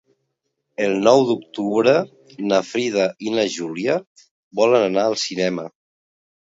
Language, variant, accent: Catalan, Central, central